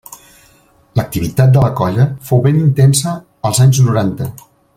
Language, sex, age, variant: Catalan, male, 60-69, Central